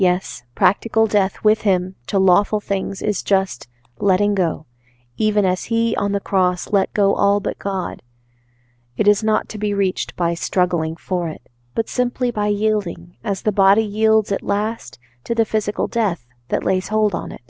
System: none